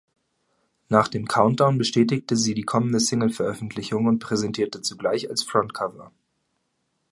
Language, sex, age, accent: German, male, 19-29, Deutschland Deutsch